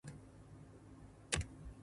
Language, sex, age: Japanese, female, 30-39